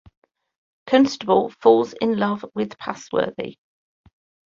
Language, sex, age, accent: English, female, 50-59, England English